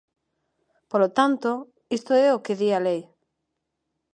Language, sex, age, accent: Galician, female, 30-39, Neofalante